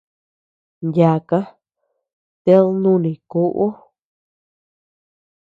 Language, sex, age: Tepeuxila Cuicatec, female, 19-29